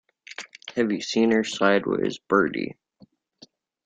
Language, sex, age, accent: English, male, 19-29, United States English